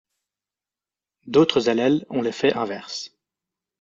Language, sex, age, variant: French, male, 19-29, Français de métropole